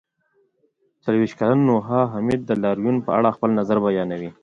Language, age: Pashto, 30-39